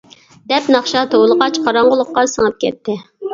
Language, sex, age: Uyghur, female, 19-29